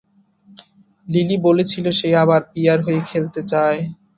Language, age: Bengali, 19-29